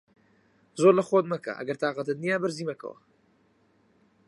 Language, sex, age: Central Kurdish, male, 19-29